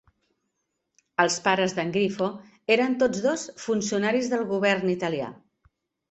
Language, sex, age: Catalan, female, 50-59